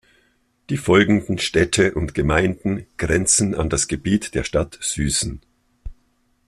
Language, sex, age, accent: German, male, 50-59, Österreichisches Deutsch